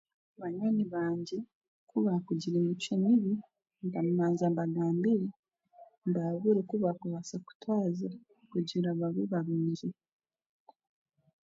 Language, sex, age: Chiga, female, 19-29